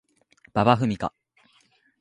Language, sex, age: Japanese, male, 19-29